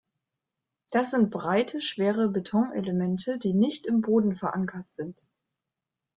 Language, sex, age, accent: German, female, 19-29, Deutschland Deutsch